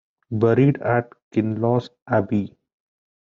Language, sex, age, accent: English, male, 19-29, India and South Asia (India, Pakistan, Sri Lanka)